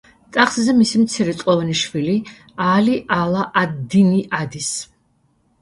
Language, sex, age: Georgian, female, 50-59